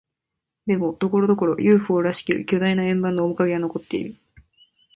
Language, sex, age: Japanese, female, 19-29